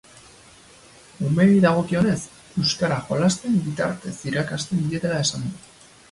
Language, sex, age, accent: Basque, male, 30-39, Mendebalekoa (Araba, Bizkaia, Gipuzkoako mendebaleko herri batzuk)